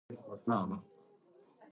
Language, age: English, 19-29